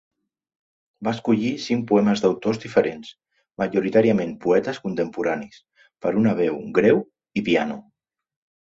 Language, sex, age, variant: Catalan, male, 40-49, Central